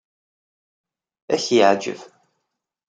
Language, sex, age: Kabyle, male, 30-39